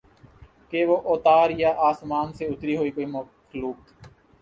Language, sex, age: Urdu, male, 19-29